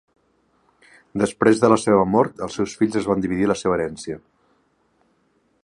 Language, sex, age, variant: Catalan, male, 50-59, Central